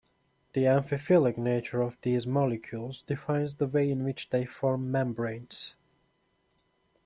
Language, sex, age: English, male, 19-29